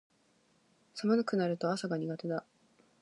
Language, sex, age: Japanese, female, 19-29